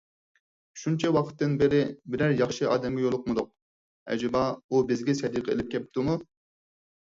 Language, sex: Uyghur, male